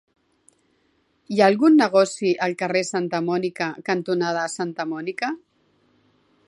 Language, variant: Catalan, Central